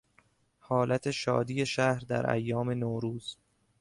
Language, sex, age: Persian, male, 19-29